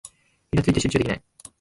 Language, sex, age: Japanese, male, 19-29